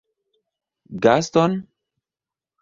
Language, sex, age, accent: Esperanto, male, 30-39, Internacia